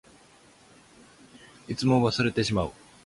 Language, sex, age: Japanese, male, 70-79